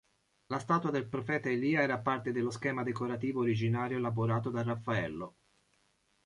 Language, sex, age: Italian, male, 40-49